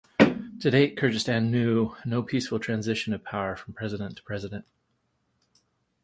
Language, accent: English, United States English